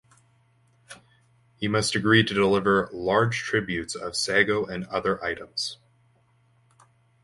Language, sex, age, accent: English, male, 19-29, Canadian English